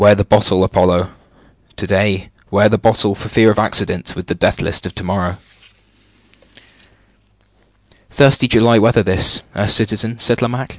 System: none